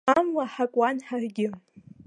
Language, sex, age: Abkhazian, female, under 19